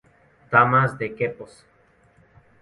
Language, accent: Spanish, México